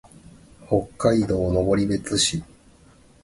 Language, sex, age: Japanese, male, 30-39